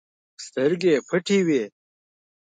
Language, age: Pashto, 19-29